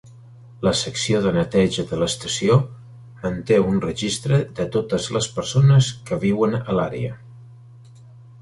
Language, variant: Catalan, Central